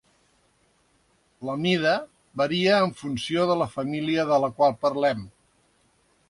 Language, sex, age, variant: Catalan, male, 60-69, Central